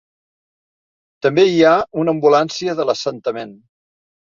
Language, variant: Catalan, Central